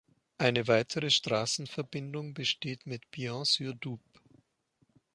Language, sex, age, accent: German, male, 50-59, Österreichisches Deutsch